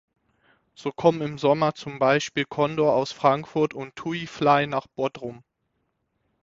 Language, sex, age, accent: German, male, 30-39, Deutschland Deutsch